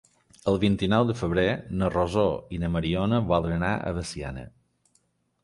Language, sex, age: Catalan, male, 40-49